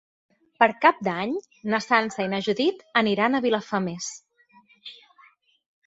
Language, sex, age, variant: Catalan, female, 30-39, Central